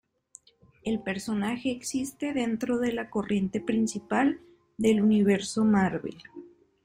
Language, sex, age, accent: Spanish, female, 19-29, México